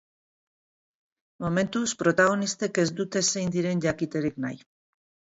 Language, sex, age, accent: Basque, female, 60-69, Mendebalekoa (Araba, Bizkaia, Gipuzkoako mendebaleko herri batzuk)